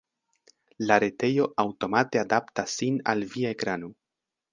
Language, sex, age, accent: Esperanto, male, under 19, Internacia